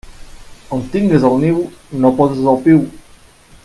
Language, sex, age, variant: Catalan, male, 30-39, Central